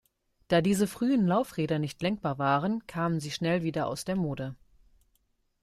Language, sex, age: German, female, 19-29